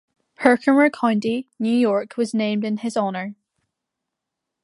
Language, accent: English, Irish English